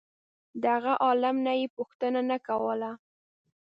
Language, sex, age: Pashto, female, 19-29